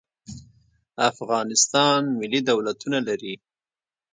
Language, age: Pashto, 30-39